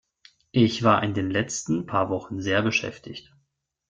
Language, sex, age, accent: German, male, 30-39, Deutschland Deutsch